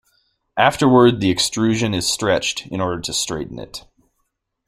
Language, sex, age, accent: English, male, 19-29, United States English